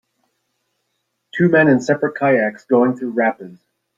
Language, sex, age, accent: English, male, 40-49, United States English